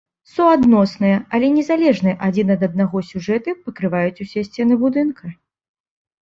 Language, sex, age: Belarusian, female, 30-39